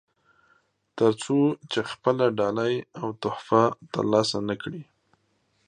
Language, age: Pashto, 30-39